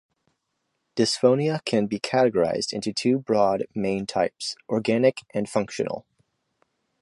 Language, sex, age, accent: English, male, 19-29, United States English